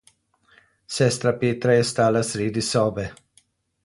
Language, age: Slovenian, 50-59